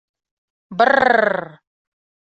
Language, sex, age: Mari, female, 40-49